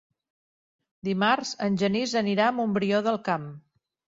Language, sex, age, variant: Catalan, female, 60-69, Central